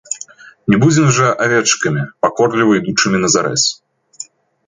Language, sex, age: Belarusian, male, 19-29